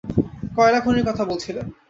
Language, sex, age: Bengali, male, 19-29